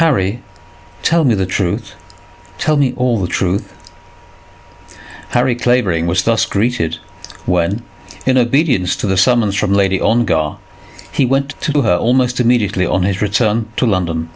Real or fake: real